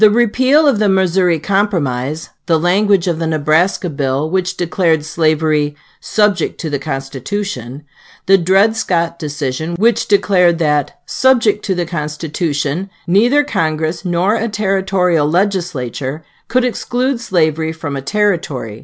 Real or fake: real